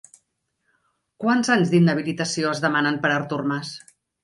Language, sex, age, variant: Catalan, female, 50-59, Central